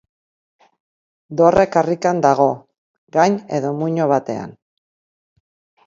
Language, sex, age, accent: Basque, female, 50-59, Mendebalekoa (Araba, Bizkaia, Gipuzkoako mendebaleko herri batzuk)